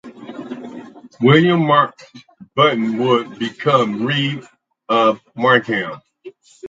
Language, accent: English, United States English